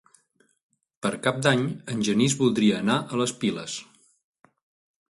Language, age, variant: Catalan, 40-49, Central